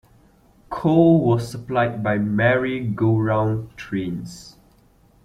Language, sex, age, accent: English, male, 19-29, Malaysian English